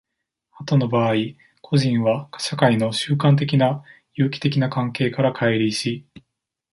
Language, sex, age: Japanese, male, 19-29